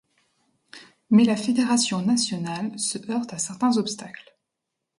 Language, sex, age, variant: French, female, 30-39, Français de métropole